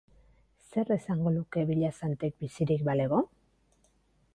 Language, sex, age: Basque, female, 40-49